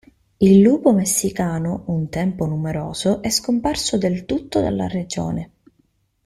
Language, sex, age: Italian, female, 19-29